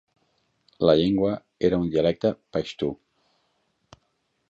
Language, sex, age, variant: Catalan, male, 40-49, Central